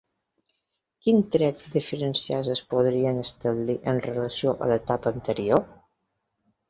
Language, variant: Catalan, Balear